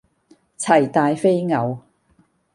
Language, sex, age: Cantonese, female, 60-69